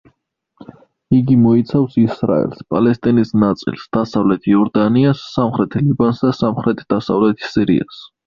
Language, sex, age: Georgian, male, 19-29